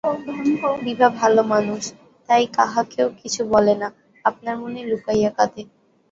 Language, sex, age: Bengali, female, 19-29